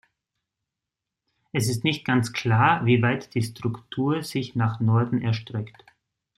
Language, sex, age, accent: German, male, 30-39, Österreichisches Deutsch